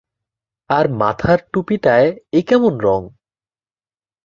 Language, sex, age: Bengali, male, under 19